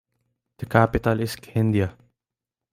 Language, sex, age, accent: English, male, under 19, Filipino